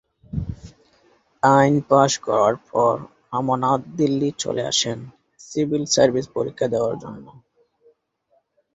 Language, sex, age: Bengali, male, 19-29